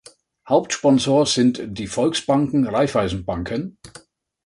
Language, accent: German, Deutschland Deutsch